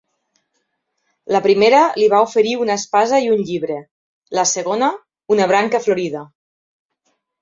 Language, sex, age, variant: Catalan, female, 30-39, Nord-Occidental